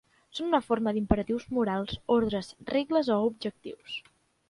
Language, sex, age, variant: Catalan, female, 19-29, Central